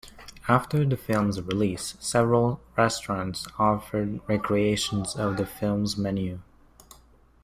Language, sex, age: English, male, 19-29